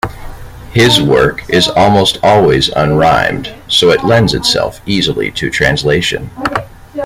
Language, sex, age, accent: English, male, 30-39, United States English